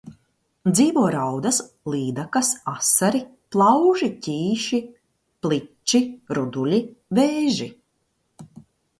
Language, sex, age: Latvian, female, 40-49